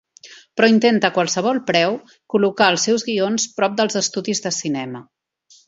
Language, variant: Catalan, Central